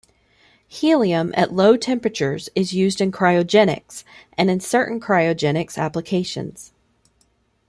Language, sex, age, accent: English, female, 30-39, United States English